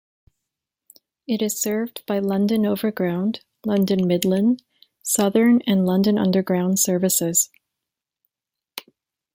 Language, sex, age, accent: English, female, 19-29, Canadian English